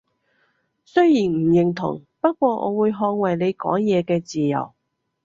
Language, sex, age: Cantonese, female, 30-39